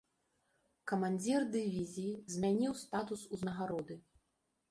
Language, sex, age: Belarusian, female, 40-49